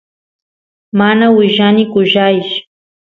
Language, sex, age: Santiago del Estero Quichua, female, 19-29